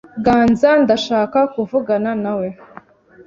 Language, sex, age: Kinyarwanda, female, 19-29